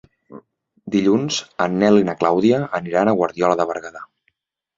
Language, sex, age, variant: Catalan, male, 19-29, Central